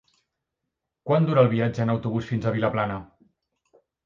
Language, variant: Catalan, Central